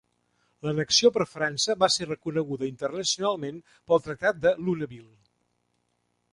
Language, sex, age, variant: Catalan, male, 50-59, Central